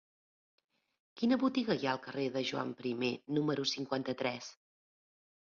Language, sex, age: Catalan, female, 40-49